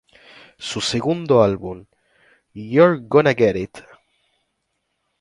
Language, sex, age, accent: Spanish, male, under 19, Rioplatense: Argentina, Uruguay, este de Bolivia, Paraguay